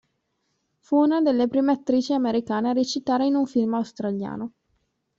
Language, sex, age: Italian, female, 19-29